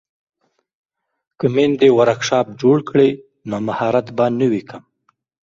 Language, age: Pashto, under 19